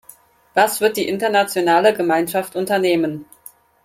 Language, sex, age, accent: German, female, 19-29, Deutschland Deutsch